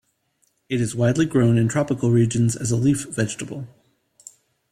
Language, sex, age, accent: English, male, 30-39, United States English